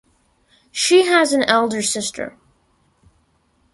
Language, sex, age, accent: English, male, under 19, United States English